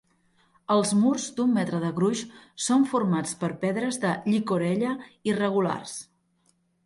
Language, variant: Catalan, Septentrional